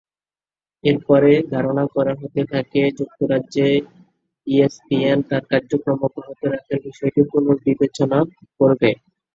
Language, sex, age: Bengali, male, 19-29